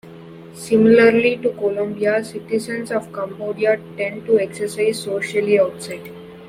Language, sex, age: English, male, under 19